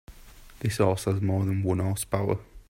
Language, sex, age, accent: English, male, 19-29, England English